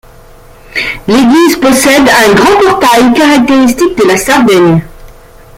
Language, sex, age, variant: French, female, 50-59, Français de métropole